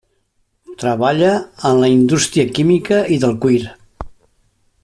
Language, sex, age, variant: Catalan, male, 60-69, Septentrional